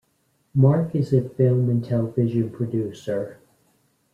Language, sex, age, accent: English, male, 50-59, United States English